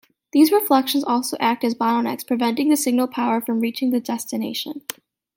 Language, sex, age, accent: English, female, under 19, United States English